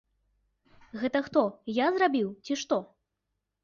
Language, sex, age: Belarusian, female, 19-29